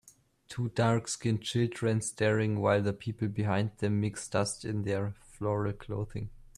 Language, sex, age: English, male, under 19